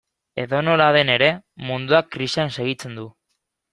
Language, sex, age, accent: Basque, male, 19-29, Mendebalekoa (Araba, Bizkaia, Gipuzkoako mendebaleko herri batzuk)